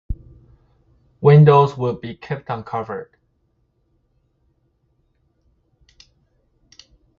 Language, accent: English, United States English